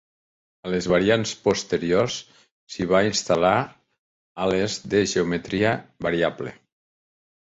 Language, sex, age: Catalan, male, 60-69